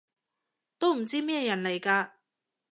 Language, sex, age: Cantonese, female, 30-39